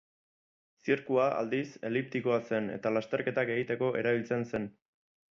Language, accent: Basque, Erdialdekoa edo Nafarra (Gipuzkoa, Nafarroa)